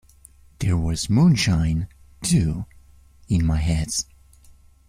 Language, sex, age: English, male, 19-29